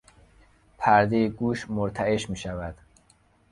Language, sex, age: Persian, male, 19-29